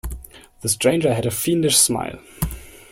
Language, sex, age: English, male, 19-29